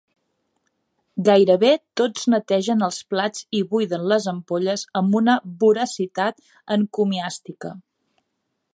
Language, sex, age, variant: Catalan, female, 40-49, Central